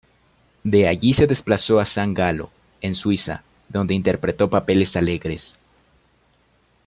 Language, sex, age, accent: Spanish, male, under 19, Andino-Pacífico: Colombia, Perú, Ecuador, oeste de Bolivia y Venezuela andina